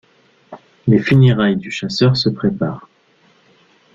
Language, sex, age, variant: French, male, 19-29, Français de métropole